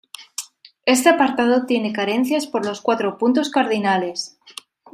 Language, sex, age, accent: Spanish, female, 30-39, España: Centro-Sur peninsular (Madrid, Toledo, Castilla-La Mancha)